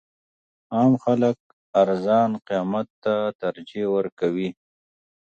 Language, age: Pashto, 30-39